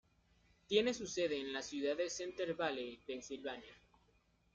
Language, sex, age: Spanish, male, 19-29